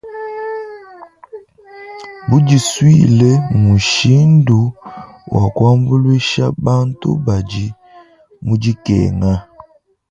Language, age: Luba-Lulua, 19-29